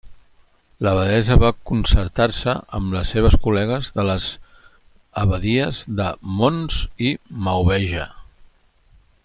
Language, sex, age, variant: Catalan, male, 50-59, Central